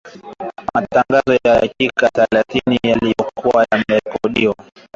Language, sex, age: Swahili, male, 19-29